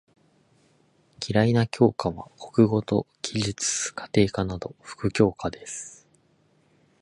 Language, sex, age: Japanese, male, 19-29